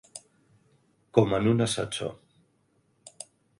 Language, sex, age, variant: Catalan, male, 60-69, Central